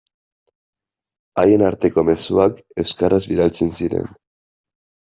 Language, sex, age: Basque, male, 19-29